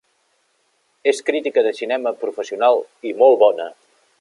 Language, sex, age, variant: Catalan, male, 40-49, Central